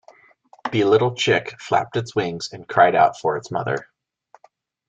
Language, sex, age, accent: English, male, 19-29, United States English